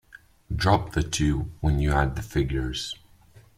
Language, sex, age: English, male, 19-29